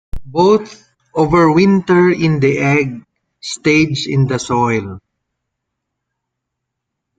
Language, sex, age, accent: English, male, 40-49, Filipino